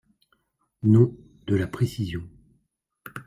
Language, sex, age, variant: French, male, 50-59, Français de métropole